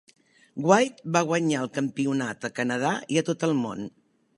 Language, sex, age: Catalan, female, 60-69